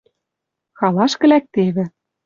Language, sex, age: Western Mari, female, 30-39